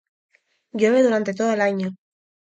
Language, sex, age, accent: Spanish, female, 19-29, España: Islas Canarias